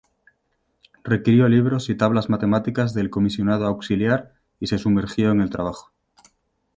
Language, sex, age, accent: Spanish, male, 30-39, España: Norte peninsular (Asturias, Castilla y León, Cantabria, País Vasco, Navarra, Aragón, La Rioja, Guadalajara, Cuenca)